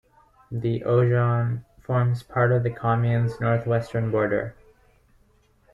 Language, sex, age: English, male, 19-29